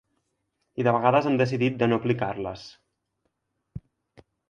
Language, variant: Catalan, Central